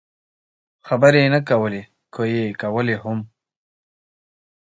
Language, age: Pashto, 19-29